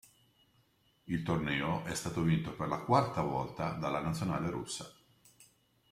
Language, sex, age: Italian, male, 60-69